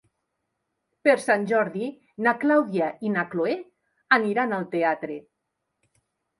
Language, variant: Catalan, Central